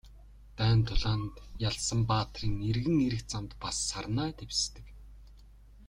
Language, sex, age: Mongolian, male, 19-29